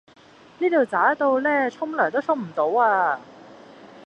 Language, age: Cantonese, 19-29